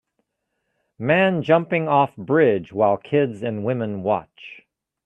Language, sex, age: English, male, 50-59